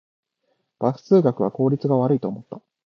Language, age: Japanese, 19-29